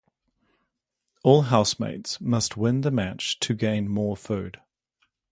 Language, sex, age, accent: English, male, 40-49, New Zealand English